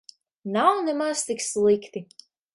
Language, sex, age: Latvian, female, under 19